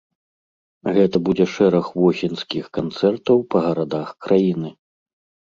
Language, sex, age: Belarusian, male, 40-49